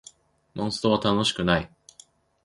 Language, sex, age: Japanese, male, 19-29